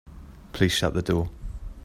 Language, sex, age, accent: English, male, 30-39, England English